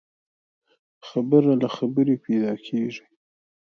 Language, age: Pashto, 19-29